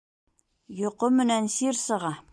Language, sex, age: Bashkir, female, 50-59